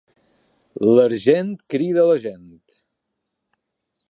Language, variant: Catalan, Balear